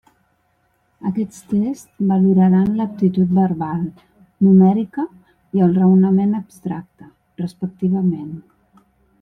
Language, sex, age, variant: Catalan, female, 50-59, Central